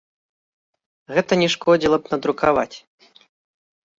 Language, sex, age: Belarusian, male, 30-39